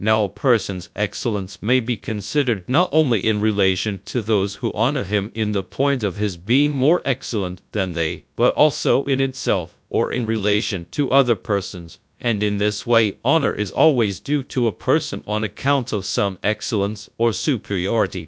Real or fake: fake